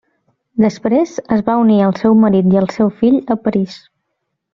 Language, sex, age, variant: Catalan, female, 19-29, Central